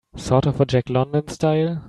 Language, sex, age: English, male, 19-29